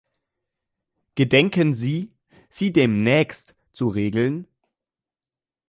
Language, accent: German, Deutschland Deutsch